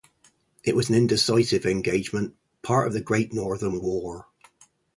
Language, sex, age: English, male, 50-59